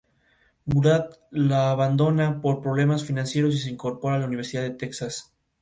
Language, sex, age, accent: Spanish, male, 19-29, México